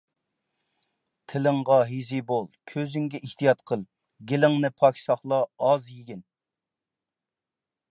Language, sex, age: Uyghur, male, 40-49